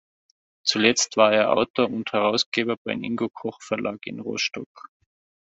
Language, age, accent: German, 30-39, Österreichisches Deutsch